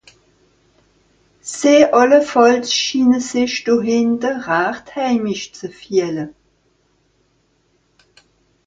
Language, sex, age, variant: Swiss German, female, 60-69, Nordniederàlemmànisch (Rishoffe, Zàwere, Bùsswìller, Hawenau, Brüemt, Stroossbùri, Molse, Dàmbàch, Schlettstàtt, Pfàlzbùri usw.)